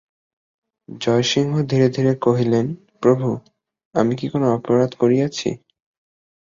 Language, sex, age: Bengali, male, under 19